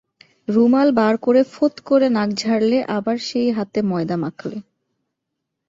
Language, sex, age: Bengali, female, 19-29